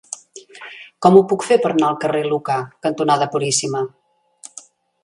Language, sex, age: Catalan, female, 60-69